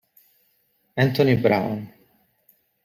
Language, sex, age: Italian, male, 30-39